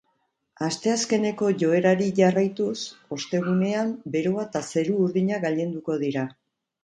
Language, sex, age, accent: Basque, female, 60-69, Mendebalekoa (Araba, Bizkaia, Gipuzkoako mendebaleko herri batzuk)